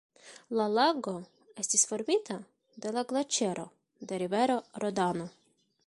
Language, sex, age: Esperanto, female, 19-29